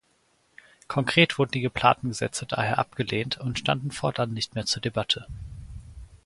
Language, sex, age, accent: German, male, 19-29, Deutschland Deutsch